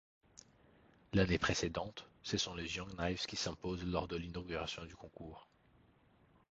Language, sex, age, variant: French, male, 19-29, Français de métropole